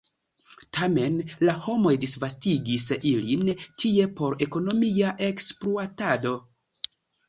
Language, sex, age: Esperanto, male, 19-29